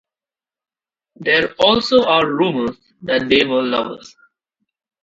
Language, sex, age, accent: English, male, under 19, India and South Asia (India, Pakistan, Sri Lanka)